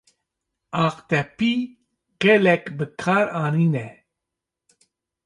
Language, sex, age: Kurdish, male, 30-39